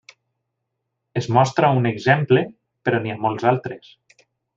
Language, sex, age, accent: Catalan, male, 40-49, valencià